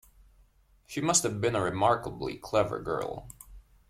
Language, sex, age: English, male, 19-29